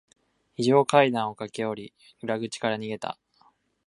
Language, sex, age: Japanese, male, under 19